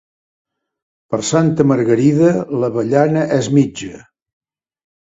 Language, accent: Catalan, gironí